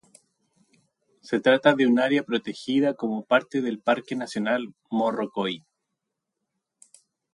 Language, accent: Spanish, Chileno: Chile, Cuyo